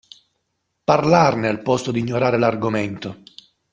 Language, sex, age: Italian, male, 40-49